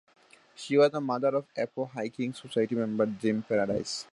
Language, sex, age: English, male, 19-29